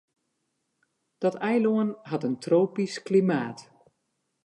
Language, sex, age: Western Frisian, female, 60-69